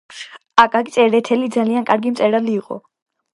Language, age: Georgian, under 19